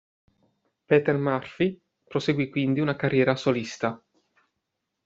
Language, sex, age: Italian, male, 30-39